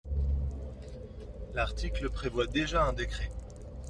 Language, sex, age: French, male, 30-39